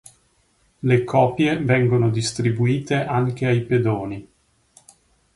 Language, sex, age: Italian, male, 30-39